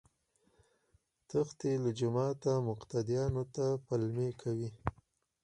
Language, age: Pashto, 19-29